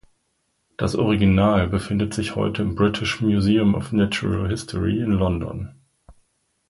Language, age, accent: German, 50-59, Deutschland Deutsch